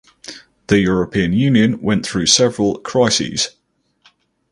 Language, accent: English, England English